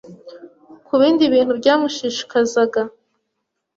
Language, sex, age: Kinyarwanda, female, 19-29